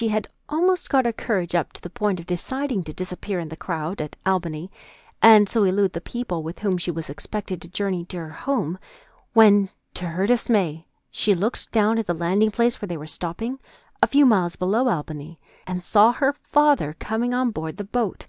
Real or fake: real